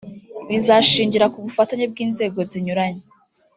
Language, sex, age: Kinyarwanda, female, 19-29